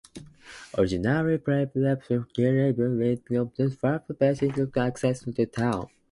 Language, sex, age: English, male, 19-29